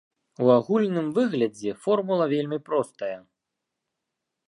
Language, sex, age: Belarusian, male, 19-29